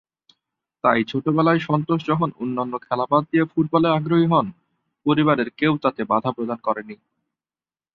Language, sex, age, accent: Bengali, male, under 19, Native